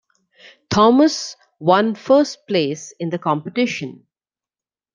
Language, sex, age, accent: English, female, 40-49, India and South Asia (India, Pakistan, Sri Lanka)